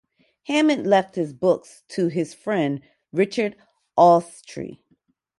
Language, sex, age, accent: English, female, 40-49, United States English